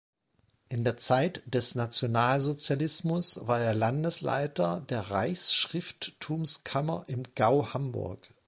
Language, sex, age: German, male, 40-49